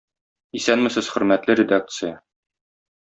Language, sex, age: Tatar, male, 30-39